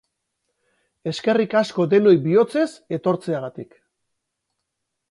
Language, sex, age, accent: Basque, male, 40-49, Mendebalekoa (Araba, Bizkaia, Gipuzkoako mendebaleko herri batzuk)